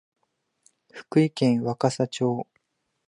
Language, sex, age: Japanese, male, 19-29